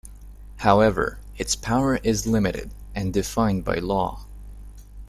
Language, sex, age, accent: English, male, 19-29, United States English